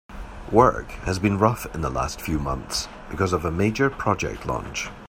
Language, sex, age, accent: English, male, 60-69, Scottish English